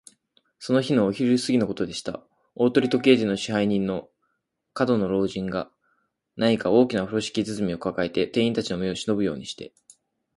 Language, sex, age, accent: Japanese, male, 19-29, 標準